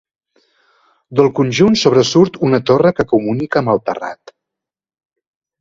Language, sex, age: Catalan, male, 50-59